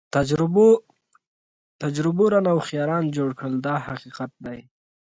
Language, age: Pashto, 19-29